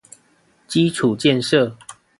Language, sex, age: Chinese, male, 19-29